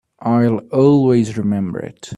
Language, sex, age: English, male, under 19